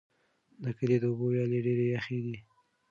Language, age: Pashto, 19-29